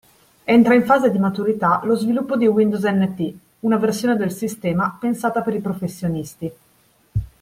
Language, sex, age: Italian, female, 30-39